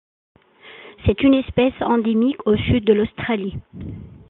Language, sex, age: French, female, 40-49